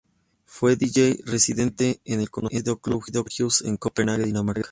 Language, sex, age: Spanish, male, 30-39